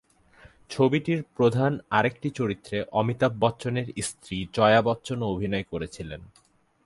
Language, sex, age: Bengali, male, 19-29